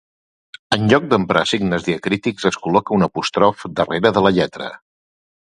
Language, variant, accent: Catalan, Central, central